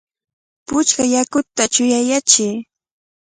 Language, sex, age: Cajatambo North Lima Quechua, female, 30-39